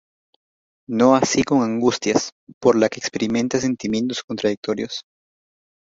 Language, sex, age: Spanish, male, under 19